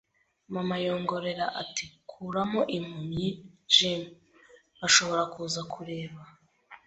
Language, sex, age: Kinyarwanda, female, 19-29